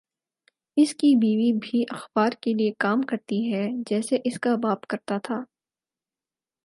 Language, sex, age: Urdu, female, 19-29